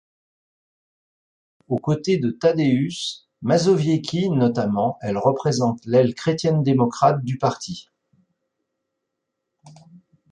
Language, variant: French, Français de métropole